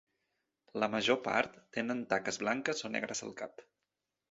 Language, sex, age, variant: Catalan, male, 30-39, Central